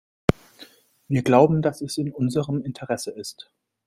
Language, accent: German, Deutschland Deutsch